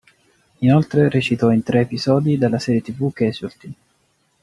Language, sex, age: Italian, male, 19-29